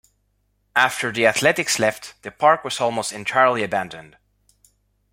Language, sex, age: English, male, 30-39